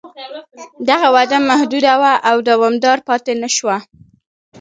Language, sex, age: Pashto, female, 19-29